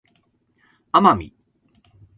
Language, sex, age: Japanese, male, 50-59